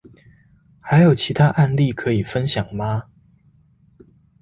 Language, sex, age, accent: Chinese, male, 19-29, 出生地：臺北市